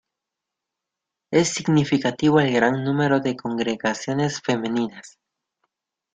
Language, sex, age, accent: Spanish, male, 19-29, Andino-Pacífico: Colombia, Perú, Ecuador, oeste de Bolivia y Venezuela andina